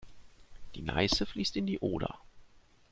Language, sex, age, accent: German, male, 30-39, Deutschland Deutsch